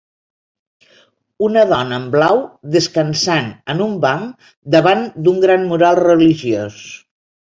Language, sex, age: Catalan, female, 60-69